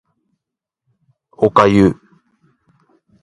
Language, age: Japanese, 30-39